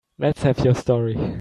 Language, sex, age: English, male, 19-29